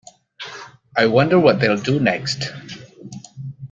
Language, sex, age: English, male, 40-49